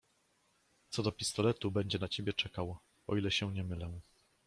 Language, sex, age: Polish, male, 40-49